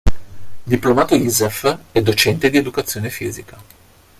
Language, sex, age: Italian, male, 40-49